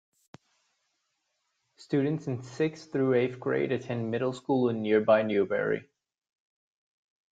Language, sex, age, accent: English, male, 19-29, United States English